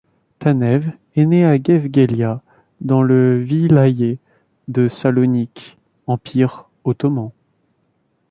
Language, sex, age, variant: French, male, 30-39, Français de métropole